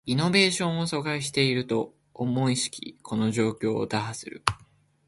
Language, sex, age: Japanese, male, 19-29